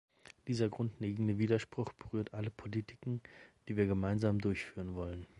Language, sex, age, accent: German, male, 19-29, Deutschland Deutsch